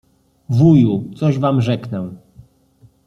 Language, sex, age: Polish, male, 30-39